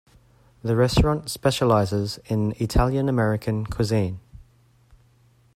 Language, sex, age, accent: English, male, 30-39, Australian English